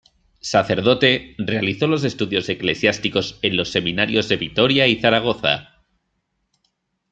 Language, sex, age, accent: Spanish, male, 30-39, España: Norte peninsular (Asturias, Castilla y León, Cantabria, País Vasco, Navarra, Aragón, La Rioja, Guadalajara, Cuenca)